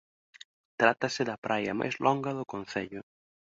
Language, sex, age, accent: Galician, male, 19-29, Normativo (estándar)